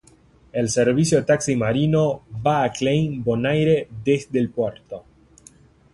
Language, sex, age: Spanish, male, 19-29